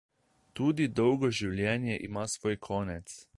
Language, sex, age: Slovenian, male, 19-29